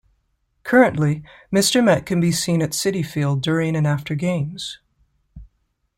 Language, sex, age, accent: English, female, 30-39, United States English